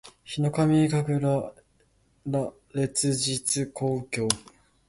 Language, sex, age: Japanese, male, 19-29